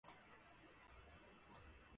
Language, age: Chinese, 19-29